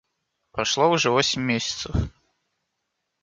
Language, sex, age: Russian, male, 19-29